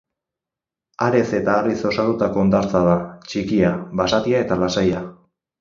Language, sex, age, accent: Basque, male, 19-29, Erdialdekoa edo Nafarra (Gipuzkoa, Nafarroa)